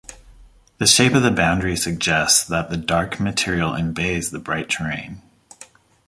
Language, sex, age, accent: English, male, 30-39, United States English